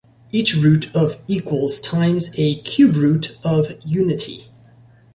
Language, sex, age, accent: English, male, 19-29, United States English